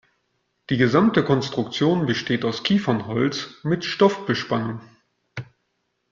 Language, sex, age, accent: German, male, 40-49, Deutschland Deutsch